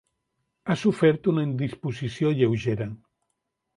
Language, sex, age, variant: Catalan, male, 50-59, Central